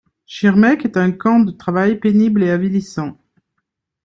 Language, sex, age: French, female, 50-59